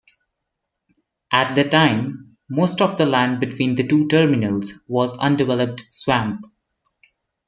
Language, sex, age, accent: English, male, 19-29, India and South Asia (India, Pakistan, Sri Lanka)